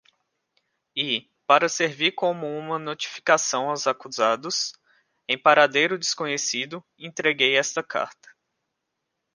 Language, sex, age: Portuguese, male, 19-29